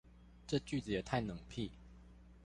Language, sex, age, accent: Chinese, male, 19-29, 出生地：彰化縣